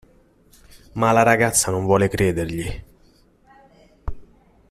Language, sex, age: Italian, male, 40-49